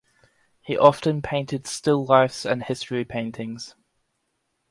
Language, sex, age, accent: English, male, under 19, Australian English